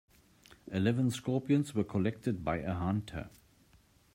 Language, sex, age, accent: English, male, 60-69, Southern African (South Africa, Zimbabwe, Namibia)